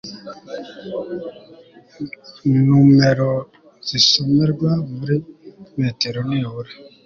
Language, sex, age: Kinyarwanda, male, 19-29